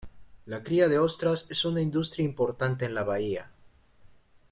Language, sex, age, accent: Spanish, male, under 19, Andino-Pacífico: Colombia, Perú, Ecuador, oeste de Bolivia y Venezuela andina